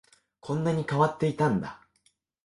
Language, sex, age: Japanese, male, 19-29